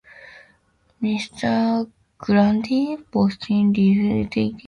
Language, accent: English, United States English